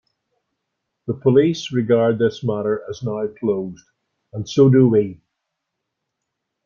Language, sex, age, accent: English, male, 70-79, Irish English